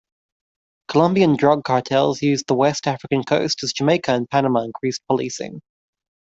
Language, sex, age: English, male, 19-29